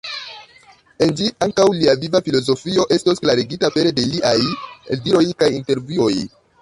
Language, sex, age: Esperanto, male, 19-29